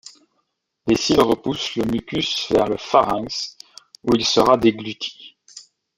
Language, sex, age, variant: French, male, 30-39, Français de métropole